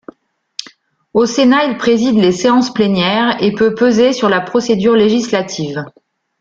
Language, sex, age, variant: French, female, 40-49, Français de métropole